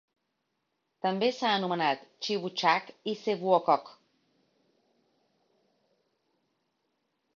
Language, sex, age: Catalan, female, 40-49